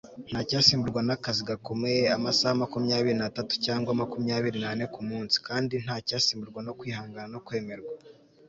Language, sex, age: Kinyarwanda, male, 19-29